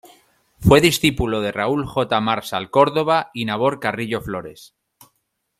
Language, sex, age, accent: Spanish, male, 40-49, España: Norte peninsular (Asturias, Castilla y León, Cantabria, País Vasco, Navarra, Aragón, La Rioja, Guadalajara, Cuenca)